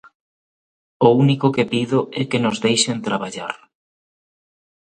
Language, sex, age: Galician, male, 30-39